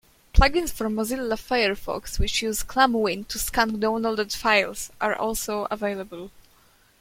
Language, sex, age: English, female, under 19